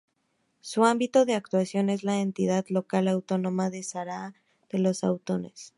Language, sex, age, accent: Spanish, female, under 19, México